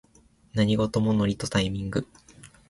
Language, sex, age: Japanese, male, under 19